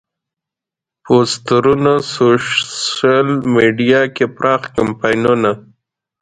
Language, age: Pashto, 30-39